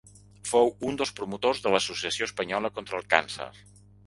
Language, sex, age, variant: Catalan, male, 50-59, Central